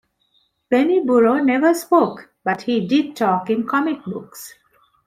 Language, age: English, 50-59